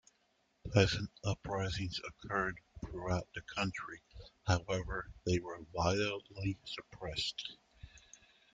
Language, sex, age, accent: English, male, 50-59, United States English